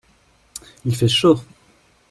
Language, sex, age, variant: French, male, 30-39, Français de métropole